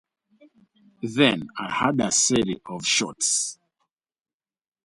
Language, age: English, 40-49